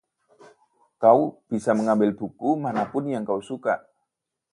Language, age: Indonesian, 30-39